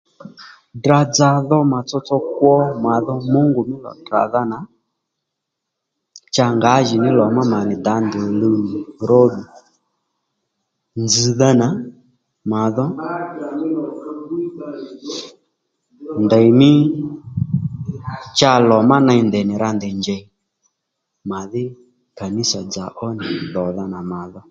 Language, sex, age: Lendu, male, 30-39